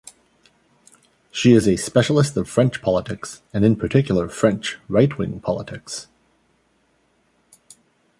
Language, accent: English, Canadian English